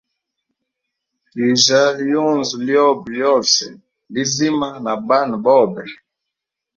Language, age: Hemba, 19-29